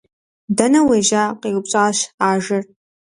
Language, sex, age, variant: Kabardian, female, under 19, Адыгэбзэ (Къэбэрдей, Кирил, псоми зэдай)